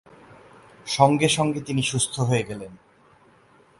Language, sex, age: Bengali, male, 30-39